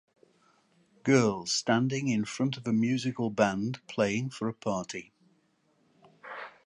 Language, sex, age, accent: English, male, 70-79, England English